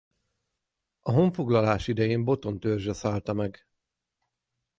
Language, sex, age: Hungarian, male, 40-49